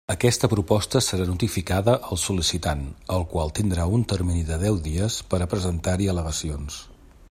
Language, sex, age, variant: Catalan, male, 40-49, Central